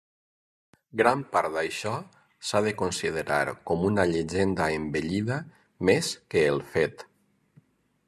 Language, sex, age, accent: Catalan, male, 50-59, valencià